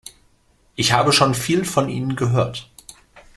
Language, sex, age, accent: German, male, 19-29, Deutschland Deutsch